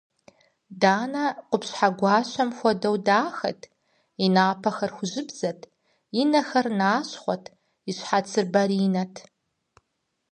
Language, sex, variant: Kabardian, female, Адыгэбзэ (Къэбэрдей, Кирил, псоми зэдай)